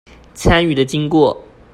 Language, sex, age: Chinese, male, 19-29